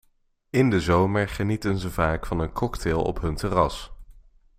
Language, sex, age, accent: Dutch, male, under 19, Nederlands Nederlands